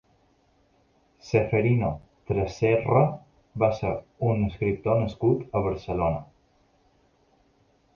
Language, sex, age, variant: Catalan, male, under 19, Balear